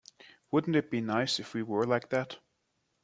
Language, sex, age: English, male, 19-29